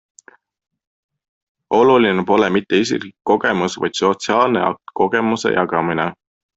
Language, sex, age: Estonian, male, 19-29